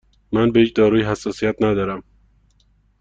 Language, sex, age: Persian, male, 19-29